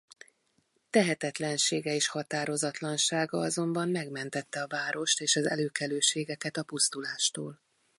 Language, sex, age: Hungarian, female, 40-49